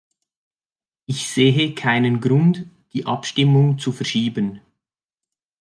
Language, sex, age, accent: German, male, 30-39, Schweizerdeutsch